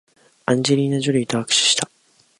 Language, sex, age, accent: Japanese, male, 19-29, 標準語